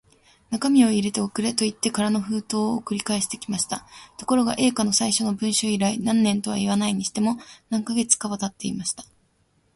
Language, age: Japanese, 19-29